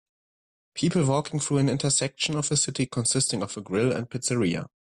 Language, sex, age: English, male, 19-29